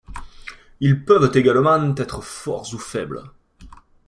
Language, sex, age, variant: French, male, 19-29, Français de métropole